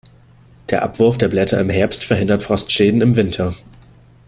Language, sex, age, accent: German, male, 19-29, Deutschland Deutsch